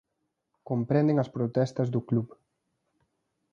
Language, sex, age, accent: Galician, male, 19-29, Atlántico (seseo e gheada)